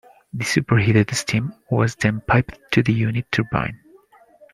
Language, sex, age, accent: English, male, 30-39, United States English